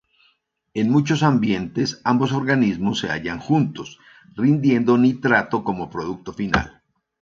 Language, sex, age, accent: Spanish, male, 60-69, Andino-Pacífico: Colombia, Perú, Ecuador, oeste de Bolivia y Venezuela andina